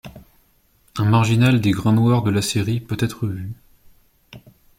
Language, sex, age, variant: French, male, 19-29, Français de métropole